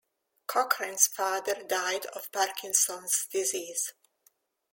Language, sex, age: English, female, 60-69